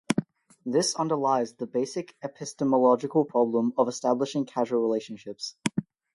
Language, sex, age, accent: English, male, under 19, Australian English